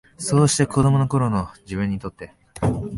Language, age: Japanese, 19-29